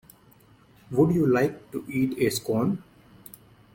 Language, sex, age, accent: English, male, 30-39, India and South Asia (India, Pakistan, Sri Lanka)